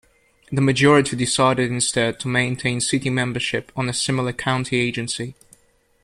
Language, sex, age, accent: English, male, 19-29, Scottish English